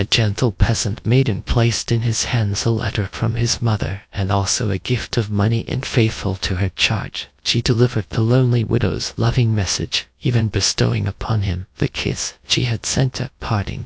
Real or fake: fake